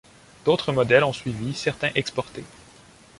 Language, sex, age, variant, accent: French, male, 19-29, Français d'Amérique du Nord, Français du Canada